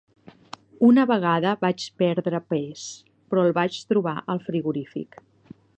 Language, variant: Catalan, Nord-Occidental